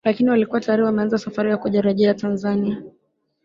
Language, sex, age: Swahili, female, 19-29